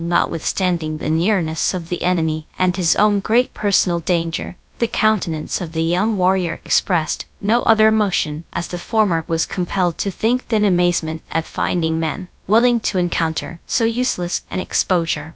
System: TTS, GradTTS